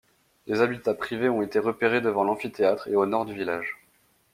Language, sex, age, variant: French, male, 19-29, Français de métropole